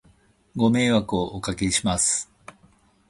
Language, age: Japanese, 50-59